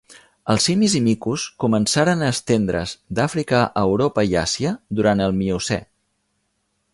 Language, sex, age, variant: Catalan, male, 50-59, Central